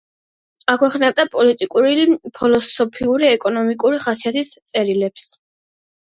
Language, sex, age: Georgian, female, under 19